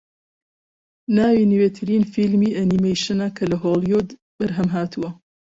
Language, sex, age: Central Kurdish, female, 50-59